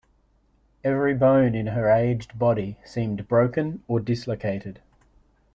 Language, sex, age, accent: English, male, 40-49, Australian English